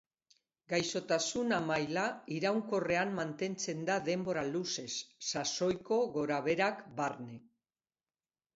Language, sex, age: Basque, female, 60-69